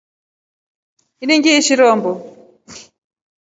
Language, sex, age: Rombo, female, 30-39